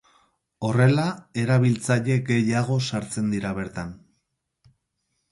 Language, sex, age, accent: Basque, male, 40-49, Mendebalekoa (Araba, Bizkaia, Gipuzkoako mendebaleko herri batzuk)